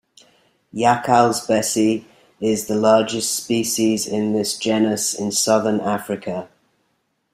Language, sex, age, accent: English, male, 40-49, England English